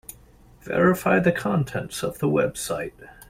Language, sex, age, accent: English, male, 19-29, United States English